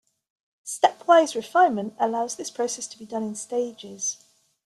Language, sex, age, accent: English, female, 50-59, England English